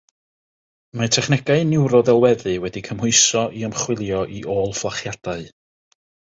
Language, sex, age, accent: Welsh, male, 30-39, Y Deyrnas Unedig Cymraeg